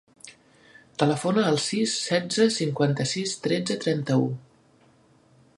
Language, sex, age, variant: Catalan, female, 40-49, Central